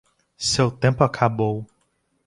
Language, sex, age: Portuguese, male, 19-29